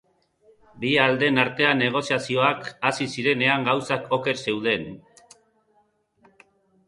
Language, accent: Basque, Erdialdekoa edo Nafarra (Gipuzkoa, Nafarroa)